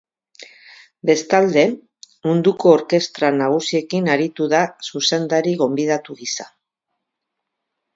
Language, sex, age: Basque, female, 60-69